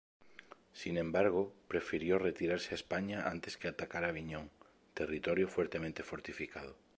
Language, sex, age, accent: Spanish, male, 30-39, España: Sur peninsular (Andalucia, Extremadura, Murcia)